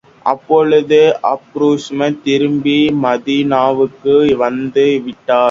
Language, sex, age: Tamil, male, under 19